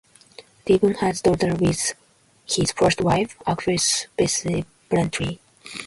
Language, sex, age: English, female, 19-29